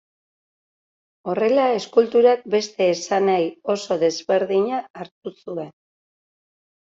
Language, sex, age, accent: Basque, female, 50-59, Erdialdekoa edo Nafarra (Gipuzkoa, Nafarroa)